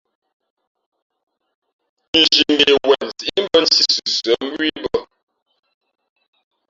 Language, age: Fe'fe', 50-59